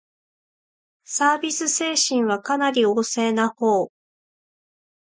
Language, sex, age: Japanese, female, 40-49